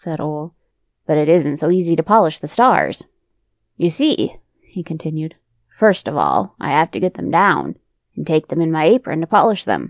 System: none